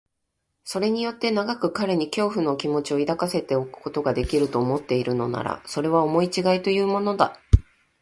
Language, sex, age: Japanese, female, 40-49